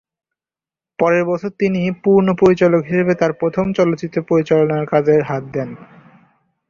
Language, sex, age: Bengali, male, under 19